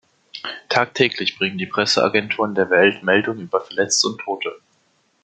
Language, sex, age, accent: German, male, under 19, Deutschland Deutsch